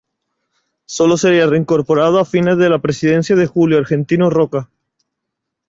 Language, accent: Spanish, España: Sur peninsular (Andalucia, Extremadura, Murcia)